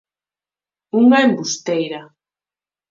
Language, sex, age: Galician, female, 30-39